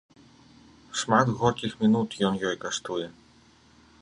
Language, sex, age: Belarusian, male, 30-39